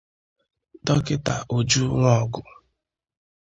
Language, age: Igbo, 30-39